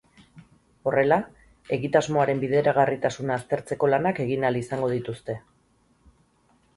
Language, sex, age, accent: Basque, female, 40-49, Erdialdekoa edo Nafarra (Gipuzkoa, Nafarroa)